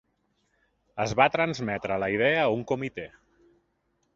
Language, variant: Catalan, Central